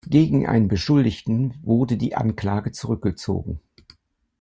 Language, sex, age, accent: German, male, 70-79, Deutschland Deutsch